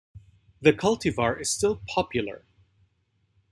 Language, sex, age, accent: English, male, 40-49, Canadian English